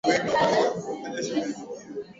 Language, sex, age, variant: Swahili, female, 19-29, Kiswahili Sanifu (EA)